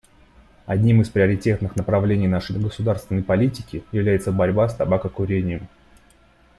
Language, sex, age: Russian, male, 19-29